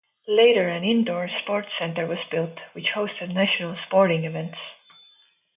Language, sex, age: English, female, 19-29